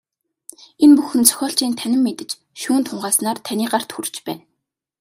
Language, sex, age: Mongolian, female, 19-29